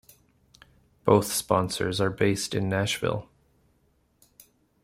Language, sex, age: English, male, 40-49